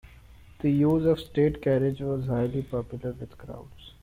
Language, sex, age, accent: English, male, 19-29, India and South Asia (India, Pakistan, Sri Lanka)